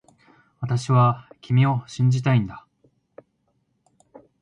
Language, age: Japanese, 19-29